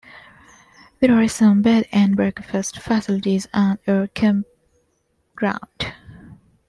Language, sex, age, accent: English, female, 19-29, India and South Asia (India, Pakistan, Sri Lanka)